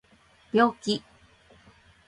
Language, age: Japanese, 50-59